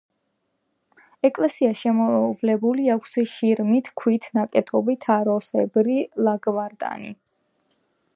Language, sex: Georgian, female